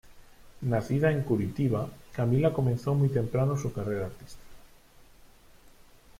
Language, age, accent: Spanish, 40-49, España: Centro-Sur peninsular (Madrid, Toledo, Castilla-La Mancha)